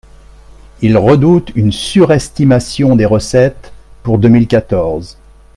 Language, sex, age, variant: French, male, 60-69, Français de métropole